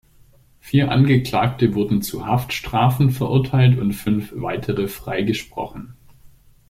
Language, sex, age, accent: German, male, 40-49, Deutschland Deutsch